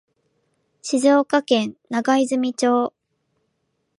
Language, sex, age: Japanese, female, 19-29